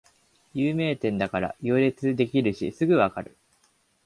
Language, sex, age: Japanese, male, under 19